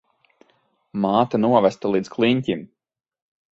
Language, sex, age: Latvian, male, 30-39